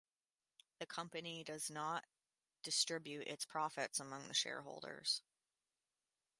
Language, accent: English, United States English